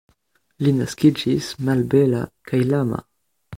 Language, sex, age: Esperanto, male, 19-29